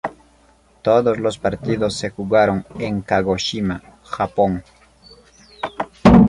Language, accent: Spanish, Andino-Pacífico: Colombia, Perú, Ecuador, oeste de Bolivia y Venezuela andina